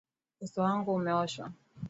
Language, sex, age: Swahili, female, 19-29